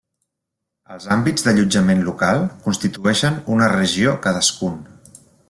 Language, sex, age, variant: Catalan, male, 40-49, Central